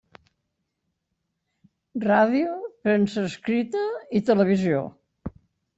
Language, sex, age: Catalan, female, 90+